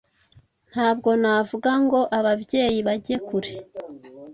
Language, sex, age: Kinyarwanda, female, 19-29